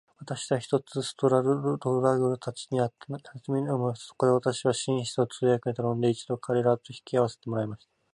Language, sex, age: Japanese, male, 19-29